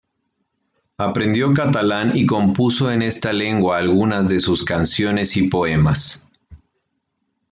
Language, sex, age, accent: Spanish, male, 30-39, México